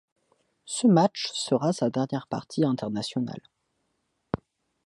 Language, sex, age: French, male, under 19